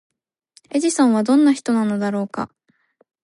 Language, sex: Japanese, female